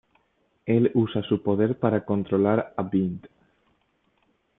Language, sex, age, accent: Spanish, male, 19-29, España: Centro-Sur peninsular (Madrid, Toledo, Castilla-La Mancha)